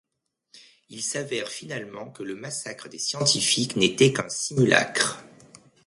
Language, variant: French, Français de métropole